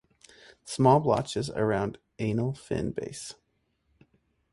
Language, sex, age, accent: English, male, 19-29, United States English